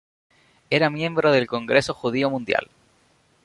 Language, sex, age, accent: Spanish, male, 19-29, España: Islas Canarias